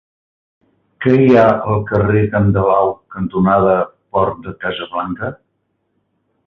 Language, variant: Catalan, Central